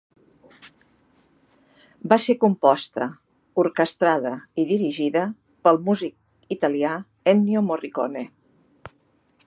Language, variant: Catalan, Central